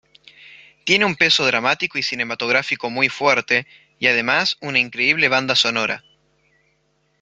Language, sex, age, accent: Spanish, male, 19-29, Rioplatense: Argentina, Uruguay, este de Bolivia, Paraguay